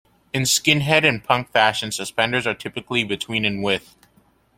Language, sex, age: English, male, under 19